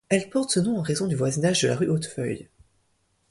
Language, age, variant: French, 19-29, Français de métropole